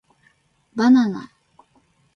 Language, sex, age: Japanese, female, 19-29